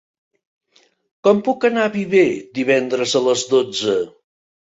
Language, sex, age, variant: Catalan, male, 60-69, Central